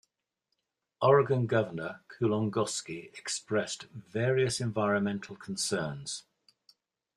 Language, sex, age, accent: English, male, 60-69, England English